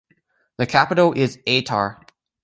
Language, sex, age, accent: English, male, under 19, United States English